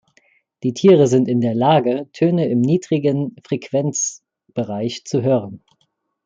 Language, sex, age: German, male, 19-29